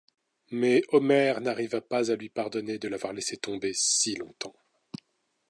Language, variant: French, Français de métropole